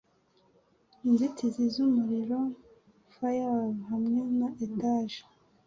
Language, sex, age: Kinyarwanda, male, 30-39